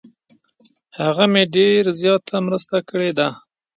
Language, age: Pashto, 30-39